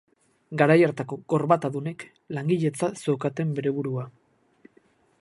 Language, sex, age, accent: Basque, male, 30-39, Erdialdekoa edo Nafarra (Gipuzkoa, Nafarroa)